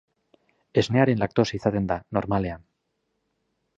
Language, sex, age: Basque, male, 30-39